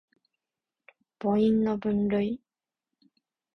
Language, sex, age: Japanese, female, 19-29